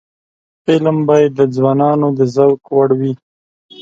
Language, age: Pashto, 19-29